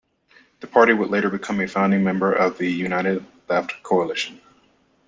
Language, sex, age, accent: English, male, 30-39, United States English